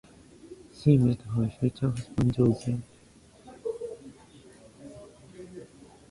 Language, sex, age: English, male, under 19